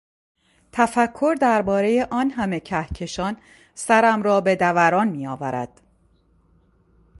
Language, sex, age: Persian, female, 40-49